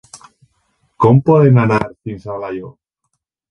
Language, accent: Catalan, valencià